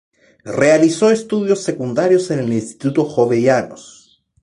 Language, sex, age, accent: Spanish, male, 19-29, Chileno: Chile, Cuyo